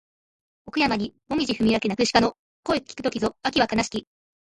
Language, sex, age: Japanese, female, 19-29